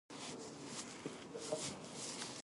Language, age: Japanese, 19-29